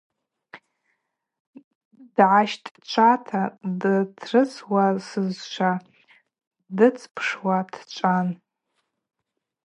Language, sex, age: Abaza, female, 30-39